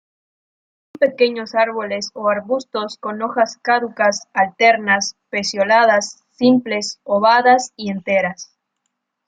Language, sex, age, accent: Spanish, female, 19-29, México